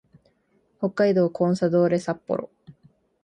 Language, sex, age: Japanese, female, 19-29